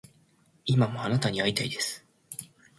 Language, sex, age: Japanese, male, 19-29